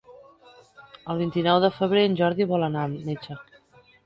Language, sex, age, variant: Catalan, female, 40-49, Central